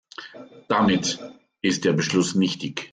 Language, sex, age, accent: German, male, 50-59, Deutschland Deutsch